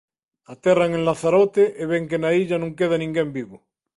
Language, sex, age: Galician, male, 40-49